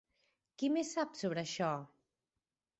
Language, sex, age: Catalan, female, 40-49